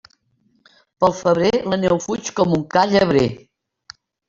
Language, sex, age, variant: Catalan, female, 60-69, Central